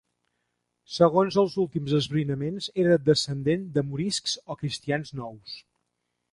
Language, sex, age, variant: Catalan, male, 50-59, Central